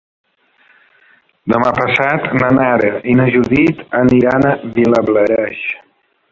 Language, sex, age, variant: Catalan, male, 50-59, Balear